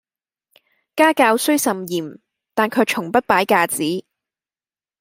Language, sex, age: Cantonese, female, 19-29